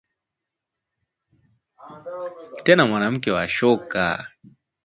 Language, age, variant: Swahili, 19-29, Kiswahili cha Bara ya Tanzania